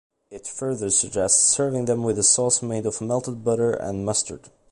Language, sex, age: English, male, under 19